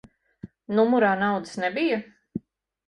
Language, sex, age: Latvian, female, 40-49